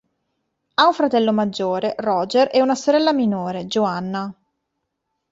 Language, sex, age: Italian, female, 30-39